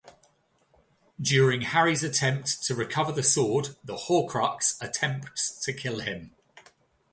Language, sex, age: English, male, 40-49